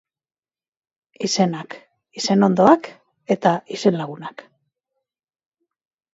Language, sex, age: Basque, female, 40-49